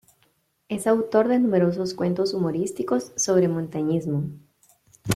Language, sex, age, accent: Spanish, female, 30-39, América central